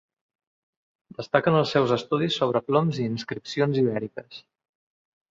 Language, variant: Catalan, Central